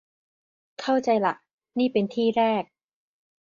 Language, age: Thai, 19-29